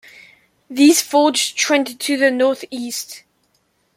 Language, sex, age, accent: English, male, under 19, England English